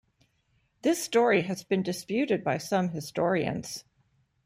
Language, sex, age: English, female, 60-69